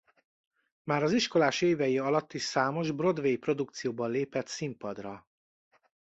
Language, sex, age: Hungarian, male, 40-49